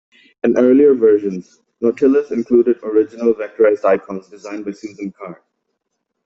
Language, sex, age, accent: English, male, 19-29, England English